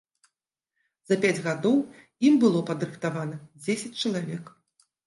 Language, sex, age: Belarusian, female, 40-49